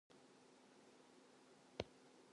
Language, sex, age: English, female, 19-29